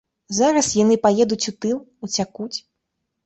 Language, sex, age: Belarusian, female, 19-29